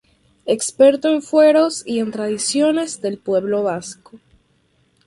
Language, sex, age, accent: Spanish, female, under 19, Caribe: Cuba, Venezuela, Puerto Rico, República Dominicana, Panamá, Colombia caribeña, México caribeño, Costa del golfo de México